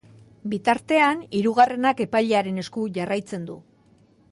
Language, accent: Basque, Mendebalekoa (Araba, Bizkaia, Gipuzkoako mendebaleko herri batzuk)